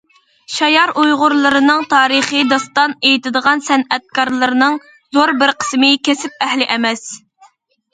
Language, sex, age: Uyghur, female, under 19